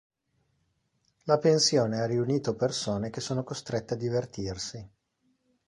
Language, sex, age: Italian, male, 40-49